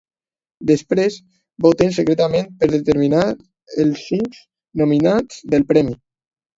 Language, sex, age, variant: Catalan, male, under 19, Alacantí